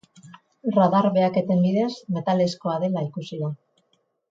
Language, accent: Basque, Mendebalekoa (Araba, Bizkaia, Gipuzkoako mendebaleko herri batzuk)